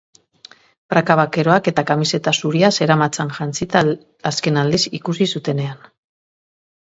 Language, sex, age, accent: Basque, female, 30-39, Mendebalekoa (Araba, Bizkaia, Gipuzkoako mendebaleko herri batzuk)